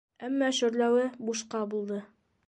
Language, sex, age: Bashkir, female, 30-39